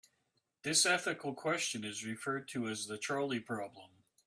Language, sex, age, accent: English, male, 40-49, Canadian English